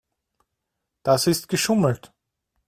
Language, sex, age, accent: German, male, 30-39, Österreichisches Deutsch